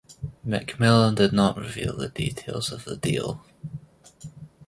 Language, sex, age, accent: English, male, 19-29, Scottish English